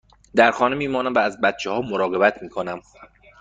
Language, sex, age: Persian, male, 19-29